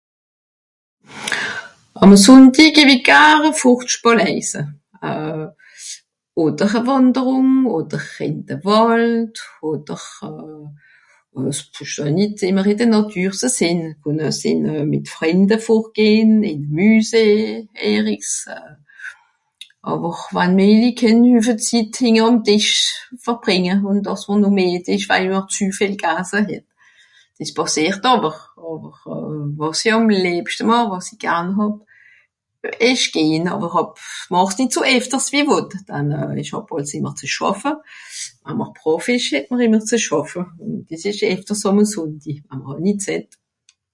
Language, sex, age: Swiss German, female, 60-69